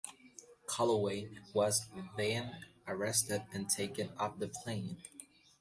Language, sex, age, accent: English, male, 19-29, United States English